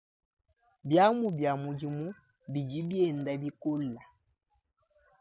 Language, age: Luba-Lulua, 19-29